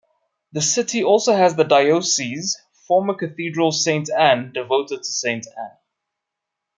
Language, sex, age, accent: English, male, 30-39, Southern African (South Africa, Zimbabwe, Namibia)